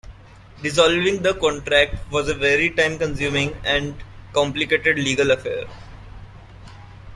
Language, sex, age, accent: English, male, 19-29, India and South Asia (India, Pakistan, Sri Lanka)